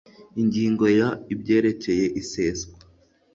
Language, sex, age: Kinyarwanda, male, under 19